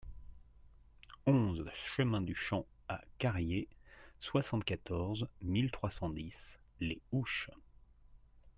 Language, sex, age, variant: French, male, 40-49, Français de métropole